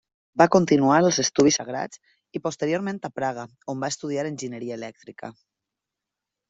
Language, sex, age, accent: Catalan, female, 30-39, valencià